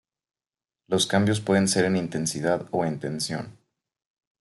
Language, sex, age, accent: Spanish, male, 19-29, México